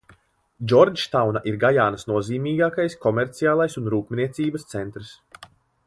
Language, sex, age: Latvian, male, 19-29